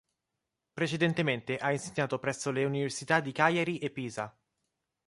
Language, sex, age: Italian, male, 19-29